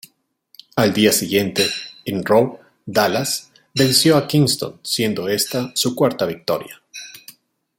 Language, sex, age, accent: Spanish, male, 40-49, Andino-Pacífico: Colombia, Perú, Ecuador, oeste de Bolivia y Venezuela andina